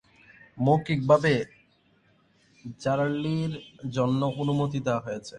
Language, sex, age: Bengali, male, 19-29